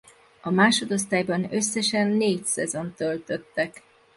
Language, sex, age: Hungarian, female, 50-59